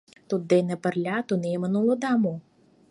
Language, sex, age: Mari, female, 19-29